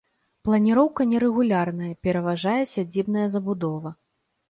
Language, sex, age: Belarusian, female, 30-39